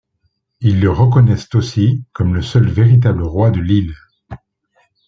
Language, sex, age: French, male, 40-49